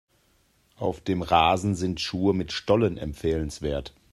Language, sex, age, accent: German, male, 40-49, Deutschland Deutsch